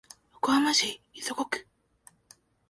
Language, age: Japanese, 19-29